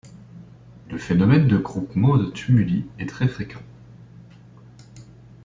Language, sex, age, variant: French, male, 19-29, Français de métropole